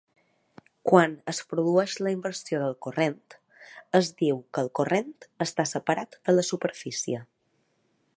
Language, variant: Catalan, Balear